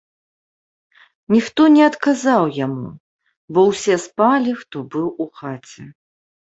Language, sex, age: Belarusian, female, 40-49